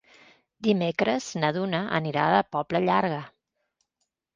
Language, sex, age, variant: Catalan, female, 50-59, Central